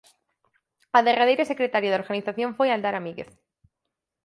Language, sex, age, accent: Galician, female, 19-29, Atlántico (seseo e gheada)